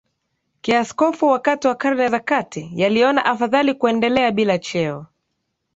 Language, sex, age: Swahili, female, 30-39